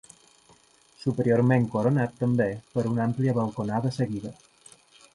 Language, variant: Catalan, Balear